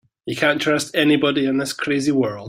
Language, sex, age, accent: English, male, 30-39, Scottish English